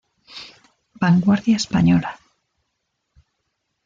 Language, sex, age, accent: Spanish, female, 40-49, España: Norte peninsular (Asturias, Castilla y León, Cantabria, País Vasco, Navarra, Aragón, La Rioja, Guadalajara, Cuenca)